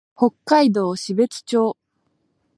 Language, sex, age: Japanese, female, 19-29